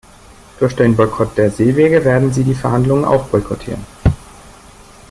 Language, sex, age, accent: German, male, 40-49, Deutschland Deutsch